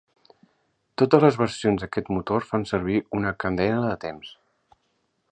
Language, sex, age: Catalan, male, 50-59